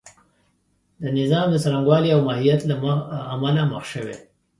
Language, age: Pashto, 30-39